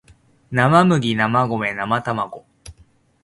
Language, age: Japanese, 30-39